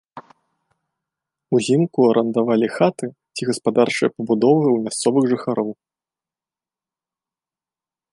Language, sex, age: Belarusian, male, 19-29